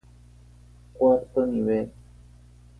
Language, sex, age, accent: Spanish, male, 19-29, México